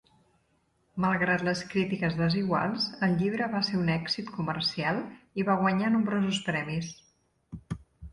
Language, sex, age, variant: Catalan, female, 40-49, Central